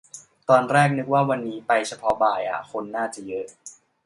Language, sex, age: Thai, male, 19-29